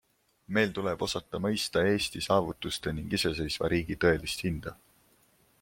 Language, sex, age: Estonian, male, 19-29